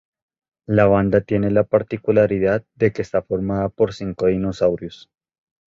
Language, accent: Spanish, Andino-Pacífico: Colombia, Perú, Ecuador, oeste de Bolivia y Venezuela andina